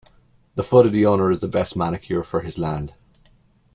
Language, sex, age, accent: English, male, 30-39, Irish English